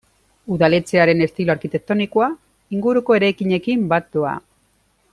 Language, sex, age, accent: Basque, female, 40-49, Erdialdekoa edo Nafarra (Gipuzkoa, Nafarroa)